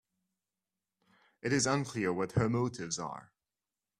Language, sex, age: English, male, 19-29